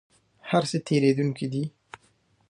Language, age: Pashto, 19-29